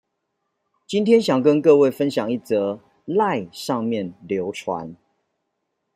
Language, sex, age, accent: Chinese, male, 40-49, 出生地：臺北市